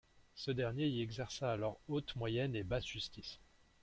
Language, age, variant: French, 30-39, Français de métropole